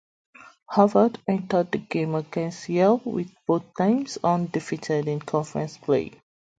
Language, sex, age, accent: English, female, 30-39, England English